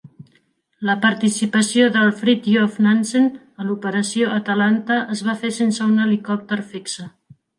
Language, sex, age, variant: Catalan, female, 40-49, Central